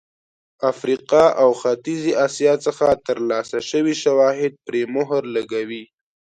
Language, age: Pashto, under 19